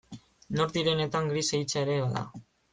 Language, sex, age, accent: Basque, male, 19-29, Mendebalekoa (Araba, Bizkaia, Gipuzkoako mendebaleko herri batzuk)